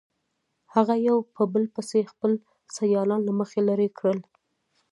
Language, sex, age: Pashto, female, 19-29